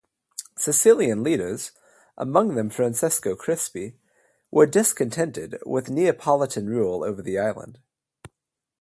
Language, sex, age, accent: English, male, 30-39, United States English